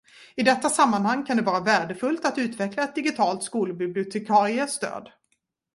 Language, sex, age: Swedish, female, 40-49